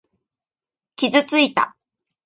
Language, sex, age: Japanese, female, 40-49